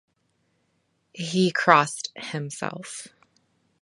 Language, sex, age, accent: English, female, 40-49, United States English